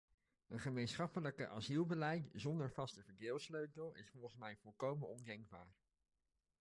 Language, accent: Dutch, Nederlands Nederlands